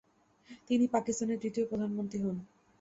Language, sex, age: Bengali, female, 19-29